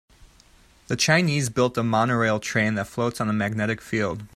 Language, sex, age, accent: English, male, 30-39, United States English